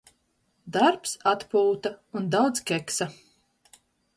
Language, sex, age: Latvian, female, 30-39